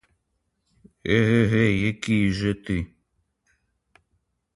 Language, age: Ukrainian, under 19